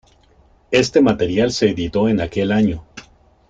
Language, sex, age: Spanish, male, 30-39